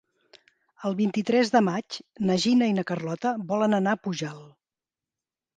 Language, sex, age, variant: Catalan, female, 50-59, Central